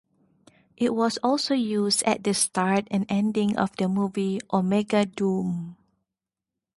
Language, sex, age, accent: English, female, 30-39, Malaysian English